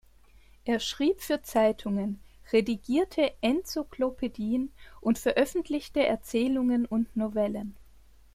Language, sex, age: German, female, 30-39